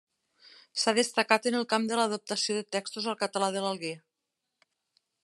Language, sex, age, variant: Catalan, female, 50-59, Nord-Occidental